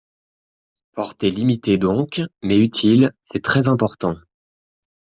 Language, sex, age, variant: French, male, 19-29, Français de métropole